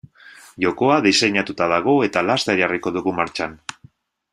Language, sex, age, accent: Basque, male, 30-39, Mendebalekoa (Araba, Bizkaia, Gipuzkoako mendebaleko herri batzuk)